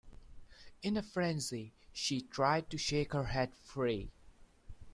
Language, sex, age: English, male, 19-29